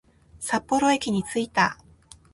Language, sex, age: Japanese, female, 30-39